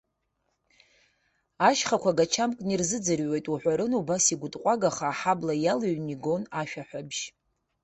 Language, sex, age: Abkhazian, female, 30-39